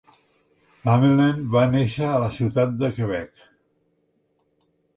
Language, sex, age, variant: Catalan, male, 60-69, Central